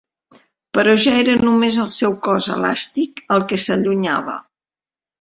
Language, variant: Catalan, Central